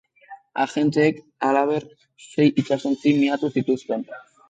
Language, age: Basque, under 19